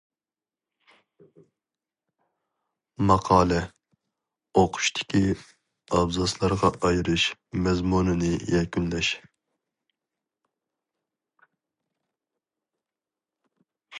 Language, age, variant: Uyghur, 19-29, ئۇيغۇر تىلى